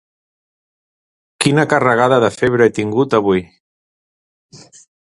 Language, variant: Catalan, Central